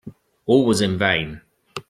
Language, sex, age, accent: English, male, 30-39, England English